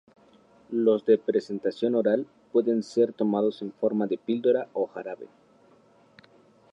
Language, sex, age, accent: Spanish, male, 19-29, México